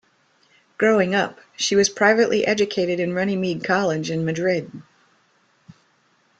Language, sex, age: English, female, 60-69